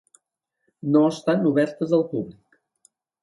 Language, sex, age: Catalan, male, 50-59